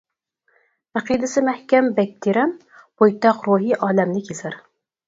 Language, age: Uyghur, 30-39